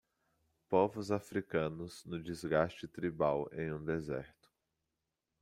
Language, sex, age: Portuguese, male, 30-39